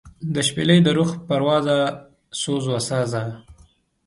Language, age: Pashto, 19-29